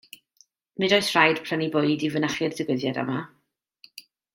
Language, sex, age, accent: Welsh, female, 30-39, Y Deyrnas Unedig Cymraeg